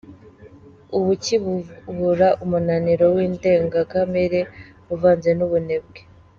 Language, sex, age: Kinyarwanda, female, 19-29